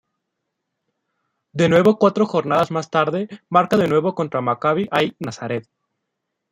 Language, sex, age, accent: Spanish, male, 19-29, México